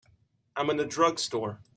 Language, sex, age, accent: English, male, 30-39, United States English